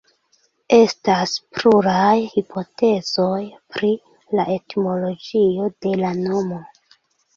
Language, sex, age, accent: Esperanto, female, 19-29, Internacia